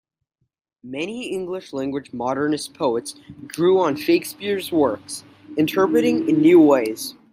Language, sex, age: English, male, 19-29